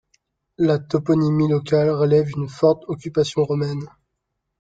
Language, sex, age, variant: French, male, 19-29, Français de métropole